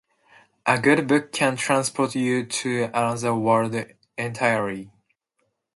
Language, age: Japanese, 19-29